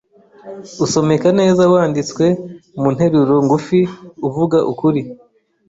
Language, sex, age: Kinyarwanda, male, 30-39